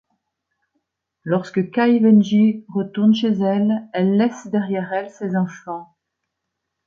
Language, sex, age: French, female, 70-79